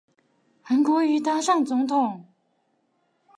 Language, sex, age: Chinese, female, 19-29